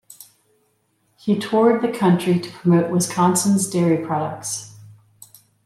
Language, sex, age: English, female, 50-59